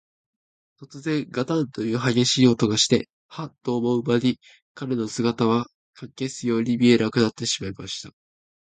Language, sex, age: Japanese, male, 19-29